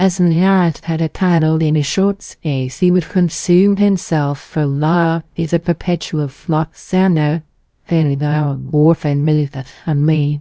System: TTS, VITS